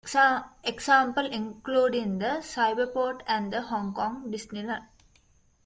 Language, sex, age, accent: English, female, 19-29, United States English